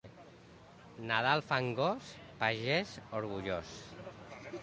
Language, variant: Catalan, Central